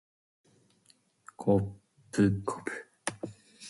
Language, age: Japanese, 19-29